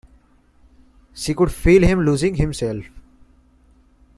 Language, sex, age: English, male, 19-29